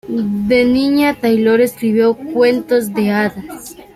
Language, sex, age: Spanish, female, under 19